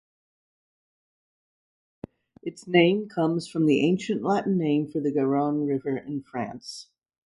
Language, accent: English, United States English